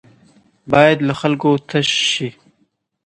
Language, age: Pashto, 19-29